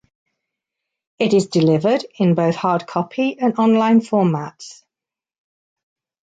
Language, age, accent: English, 50-59, England English